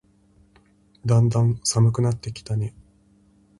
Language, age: Japanese, 19-29